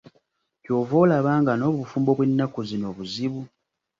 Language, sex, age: Ganda, male, 19-29